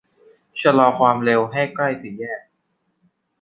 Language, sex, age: Thai, male, under 19